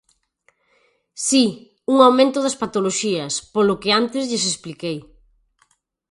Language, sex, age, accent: Galician, female, 40-49, Atlántico (seseo e gheada)